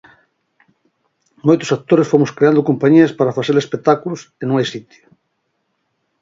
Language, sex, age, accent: Galician, male, 50-59, Atlántico (seseo e gheada)